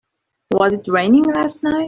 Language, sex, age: English, female, 19-29